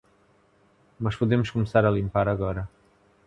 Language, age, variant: Portuguese, 40-49, Portuguese (Portugal)